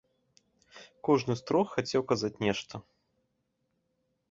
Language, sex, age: Belarusian, male, 30-39